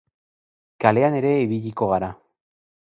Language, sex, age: Basque, male, 40-49